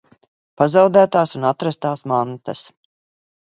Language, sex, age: Latvian, female, 50-59